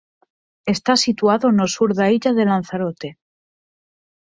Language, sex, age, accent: Galician, female, 19-29, Normativo (estándar)